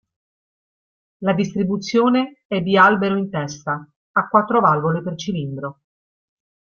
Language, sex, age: Italian, female, 40-49